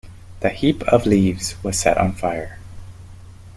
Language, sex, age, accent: English, male, 30-39, United States English